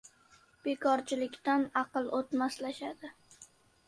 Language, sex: Uzbek, male